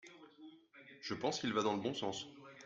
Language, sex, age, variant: French, male, 19-29, Français de métropole